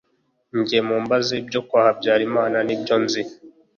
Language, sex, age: Kinyarwanda, male, 19-29